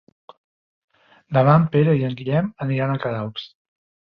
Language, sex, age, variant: Catalan, male, 30-39, Central